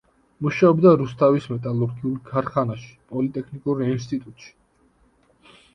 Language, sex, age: Georgian, male, 19-29